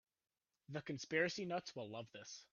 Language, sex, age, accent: English, male, under 19, United States English